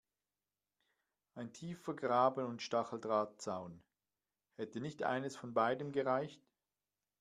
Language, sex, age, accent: German, male, 50-59, Schweizerdeutsch